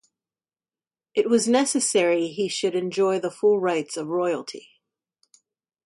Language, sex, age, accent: English, female, 50-59, United States English